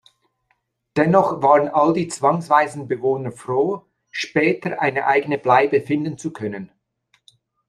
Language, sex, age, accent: German, male, 50-59, Schweizerdeutsch